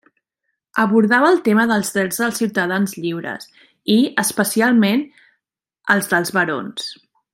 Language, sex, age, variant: Catalan, female, 30-39, Central